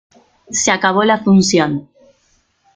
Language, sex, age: Spanish, female, 30-39